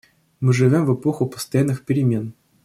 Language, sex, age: Russian, male, 19-29